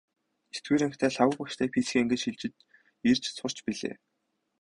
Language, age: Mongolian, 19-29